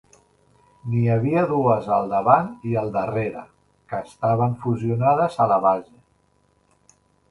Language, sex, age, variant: Catalan, male, 50-59, Central